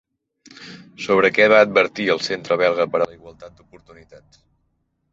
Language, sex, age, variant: Catalan, male, 30-39, Central